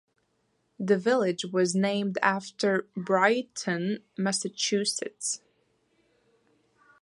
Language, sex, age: English, female, 19-29